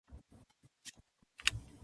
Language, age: Japanese, 19-29